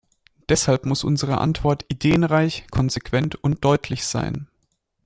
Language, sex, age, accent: German, male, 19-29, Deutschland Deutsch